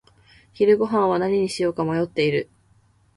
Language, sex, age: Japanese, female, 19-29